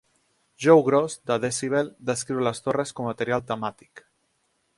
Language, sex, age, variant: Catalan, male, 30-39, Central